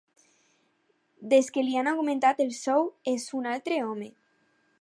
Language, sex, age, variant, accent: Catalan, female, under 19, Alacantí, valencià